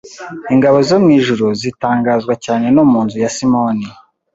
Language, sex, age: Kinyarwanda, male, 19-29